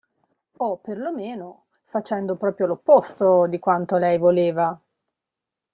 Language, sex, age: Italian, female, 40-49